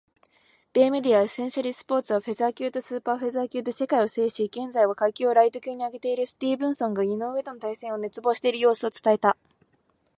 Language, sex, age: Japanese, female, 19-29